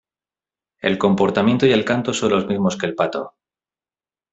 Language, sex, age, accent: Spanish, male, 19-29, España: Norte peninsular (Asturias, Castilla y León, Cantabria, País Vasco, Navarra, Aragón, La Rioja, Guadalajara, Cuenca)